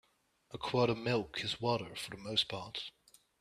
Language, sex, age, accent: English, male, under 19, England English